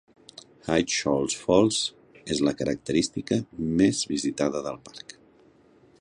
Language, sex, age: Catalan, male, 50-59